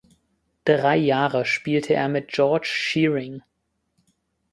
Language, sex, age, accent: German, male, 19-29, Deutschland Deutsch